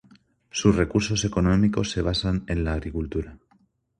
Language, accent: Spanish, España: Centro-Sur peninsular (Madrid, Toledo, Castilla-La Mancha)